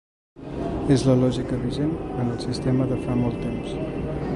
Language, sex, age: Catalan, male, 19-29